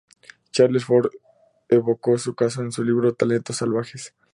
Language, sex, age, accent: Spanish, male, 19-29, México